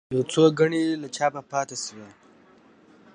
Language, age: Pashto, 19-29